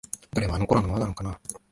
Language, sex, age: Japanese, male, 19-29